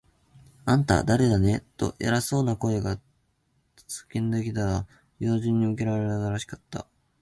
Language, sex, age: Japanese, male, 19-29